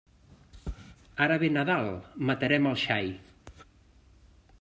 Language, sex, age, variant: Catalan, male, 50-59, Central